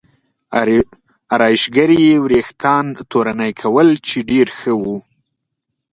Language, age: Pashto, 19-29